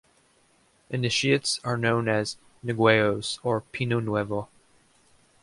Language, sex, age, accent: English, male, 19-29, United States English